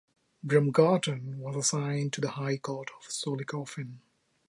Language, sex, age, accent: English, male, 19-29, India and South Asia (India, Pakistan, Sri Lanka)